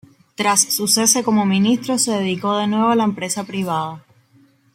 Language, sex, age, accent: Spanish, female, 19-29, Caribe: Cuba, Venezuela, Puerto Rico, República Dominicana, Panamá, Colombia caribeña, México caribeño, Costa del golfo de México